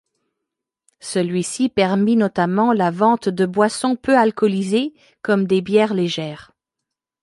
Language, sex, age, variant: French, female, 50-59, Français de métropole